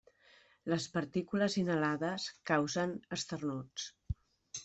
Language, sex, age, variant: Catalan, female, 50-59, Central